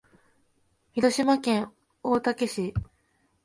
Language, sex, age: Japanese, female, 19-29